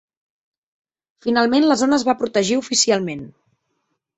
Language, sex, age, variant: Catalan, female, 30-39, Central